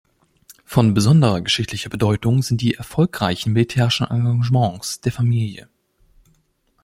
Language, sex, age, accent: German, male, 19-29, Deutschland Deutsch